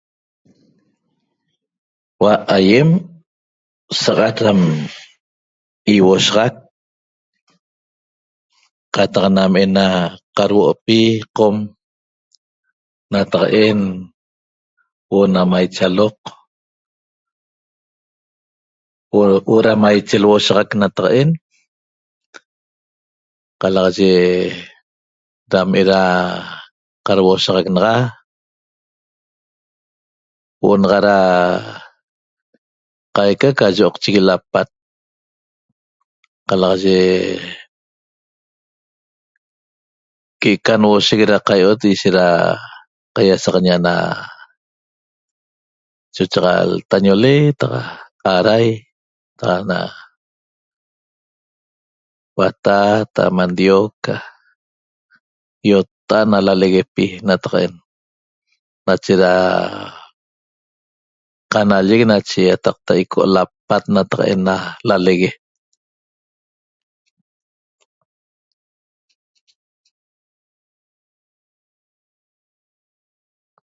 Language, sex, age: Toba, male, 60-69